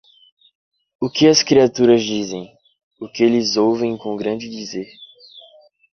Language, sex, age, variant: Portuguese, male, under 19, Portuguese (Brasil)